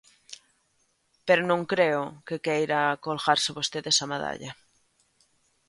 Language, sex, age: Galician, female, 30-39